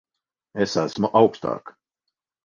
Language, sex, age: Latvian, male, 50-59